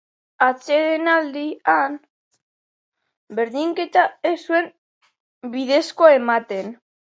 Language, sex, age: Basque, male, 40-49